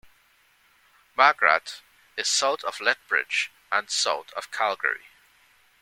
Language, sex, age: English, male, 40-49